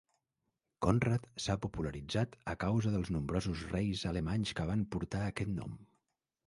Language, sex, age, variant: Catalan, male, 40-49, Central